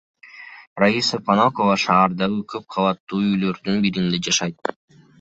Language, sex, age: Kyrgyz, male, under 19